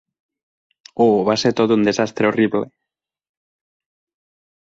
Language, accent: Catalan, Tortosí